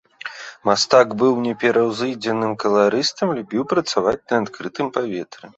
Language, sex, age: Belarusian, male, 30-39